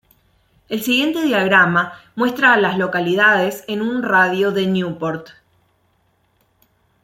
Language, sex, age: Spanish, female, 40-49